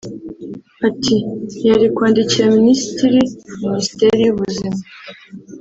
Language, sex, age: Kinyarwanda, female, 19-29